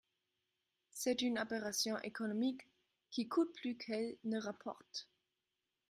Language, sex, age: French, female, 19-29